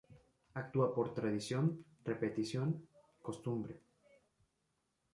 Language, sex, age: Spanish, male, 19-29